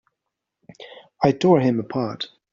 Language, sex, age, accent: English, male, 30-39, England English